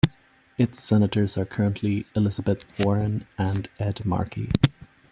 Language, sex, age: English, male, 30-39